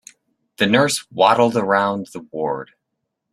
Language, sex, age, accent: English, male, 19-29, United States English